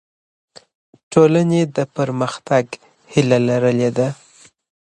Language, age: Pashto, 19-29